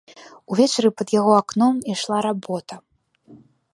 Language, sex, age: Belarusian, female, under 19